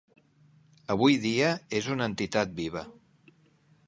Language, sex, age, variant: Catalan, male, 50-59, Central